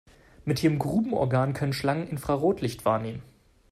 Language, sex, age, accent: German, male, 19-29, Deutschland Deutsch